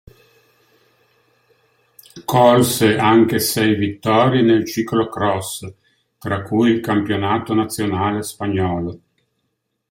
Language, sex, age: Italian, male, 60-69